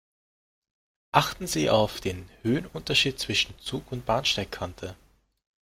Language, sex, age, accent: German, male, 19-29, Österreichisches Deutsch